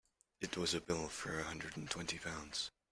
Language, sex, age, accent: English, male, under 19, England English